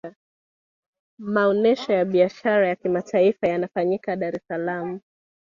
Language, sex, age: Swahili, female, 19-29